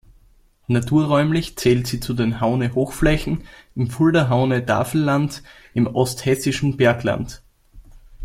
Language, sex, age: German, male, under 19